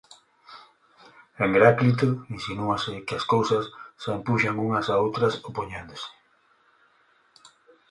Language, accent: Galician, Normativo (estándar)